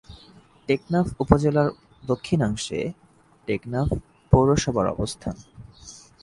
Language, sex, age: Bengali, male, 19-29